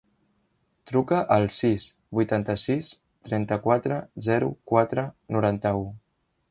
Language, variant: Catalan, Central